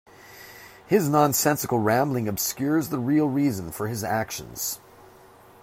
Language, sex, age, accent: English, male, 40-49, United States English